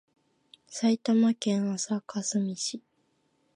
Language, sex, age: Japanese, female, 19-29